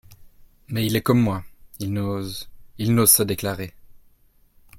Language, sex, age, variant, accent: French, male, 19-29, Français d'Europe, Français de Suisse